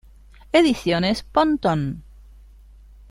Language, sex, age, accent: Spanish, female, 60-69, Rioplatense: Argentina, Uruguay, este de Bolivia, Paraguay